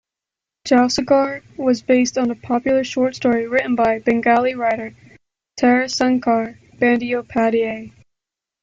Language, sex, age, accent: English, female, under 19, United States English